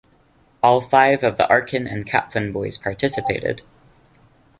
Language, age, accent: English, 19-29, Canadian English